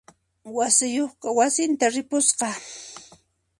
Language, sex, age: Puno Quechua, female, 40-49